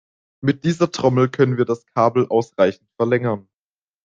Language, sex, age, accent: German, male, under 19, Deutschland Deutsch